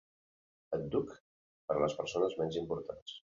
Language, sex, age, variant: Catalan, male, 50-59, Central